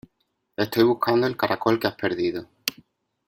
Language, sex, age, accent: Spanish, male, 30-39, España: Sur peninsular (Andalucia, Extremadura, Murcia)